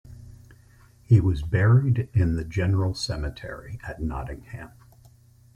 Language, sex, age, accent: English, male, 60-69, United States English